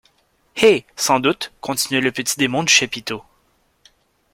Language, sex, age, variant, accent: French, male, 19-29, Français d'Amérique du Nord, Français du Canada